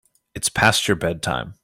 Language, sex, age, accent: English, male, 19-29, United States English